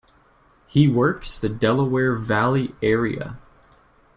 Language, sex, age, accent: English, male, 19-29, United States English